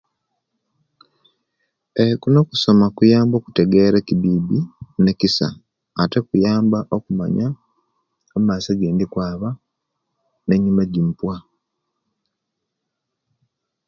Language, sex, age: Kenyi, male, 40-49